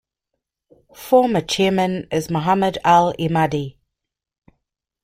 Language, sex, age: English, female, 40-49